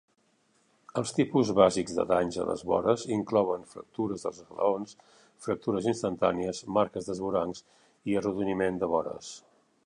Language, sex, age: Catalan, male, 60-69